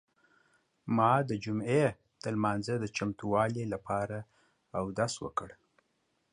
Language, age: Pashto, 50-59